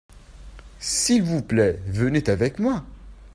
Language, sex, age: French, male, under 19